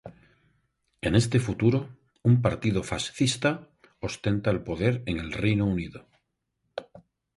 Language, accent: Spanish, España: Sur peninsular (Andalucia, Extremadura, Murcia)